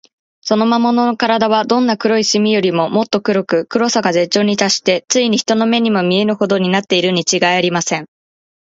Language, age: Japanese, 19-29